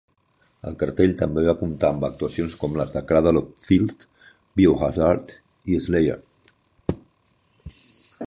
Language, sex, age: Catalan, male, 50-59